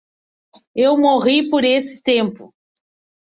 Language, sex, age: Portuguese, female, 50-59